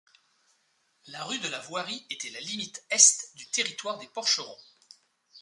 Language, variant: French, Français de métropole